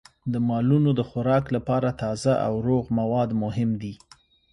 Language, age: Pashto, 30-39